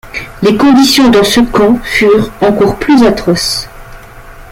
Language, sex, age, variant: French, female, 50-59, Français de métropole